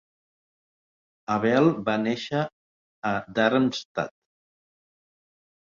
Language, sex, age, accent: Catalan, male, 50-59, Neutre